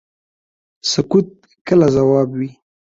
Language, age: Pashto, 19-29